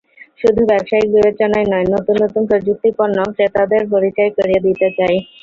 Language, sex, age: Bengali, female, 19-29